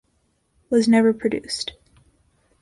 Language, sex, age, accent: English, female, under 19, United States English